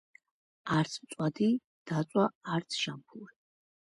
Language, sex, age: Georgian, female, under 19